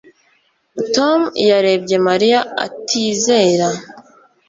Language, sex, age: Kinyarwanda, female, 19-29